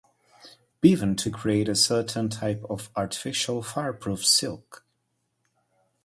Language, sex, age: English, male, 30-39